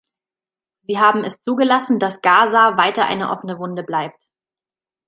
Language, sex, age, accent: German, female, 30-39, Deutschland Deutsch